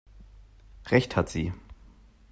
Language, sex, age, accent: German, male, 19-29, Deutschland Deutsch